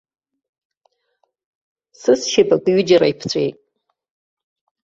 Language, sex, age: Abkhazian, female, 60-69